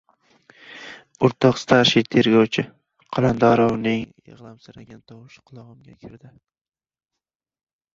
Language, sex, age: Uzbek, male, 19-29